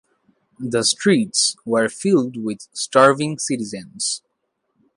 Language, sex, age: English, male, 19-29